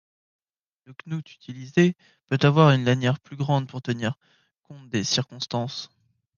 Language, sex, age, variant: French, male, 19-29, Français de métropole